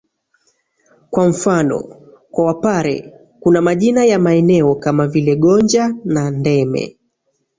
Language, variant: Swahili, Kiswahili cha Bara ya Tanzania